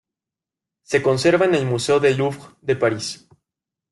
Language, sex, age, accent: Spanish, male, 19-29, México